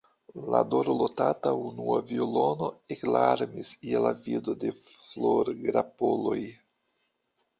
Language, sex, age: Esperanto, male, 50-59